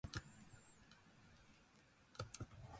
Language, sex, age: Japanese, male, 19-29